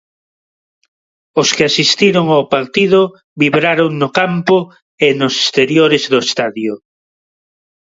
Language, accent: Galician, Neofalante